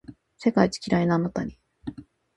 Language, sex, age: Japanese, female, 19-29